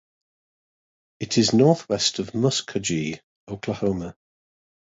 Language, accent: English, yorkshire